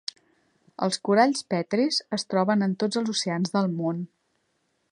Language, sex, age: Catalan, female, 40-49